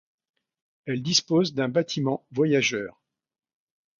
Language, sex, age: French, male, 60-69